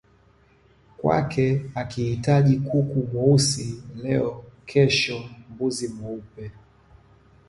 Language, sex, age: Swahili, male, 30-39